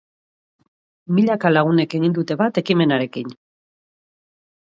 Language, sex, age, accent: Basque, female, 40-49, Mendebalekoa (Araba, Bizkaia, Gipuzkoako mendebaleko herri batzuk)